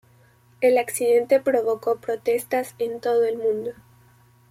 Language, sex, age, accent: Spanish, female, 19-29, México